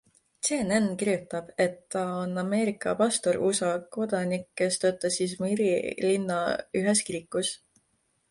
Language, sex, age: Estonian, female, 19-29